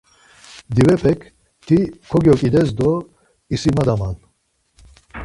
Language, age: Laz, 60-69